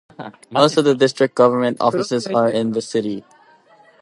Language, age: English, 19-29